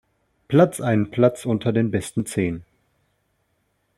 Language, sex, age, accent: German, male, 30-39, Deutschland Deutsch